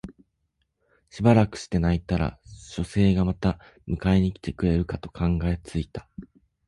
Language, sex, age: Japanese, male, 19-29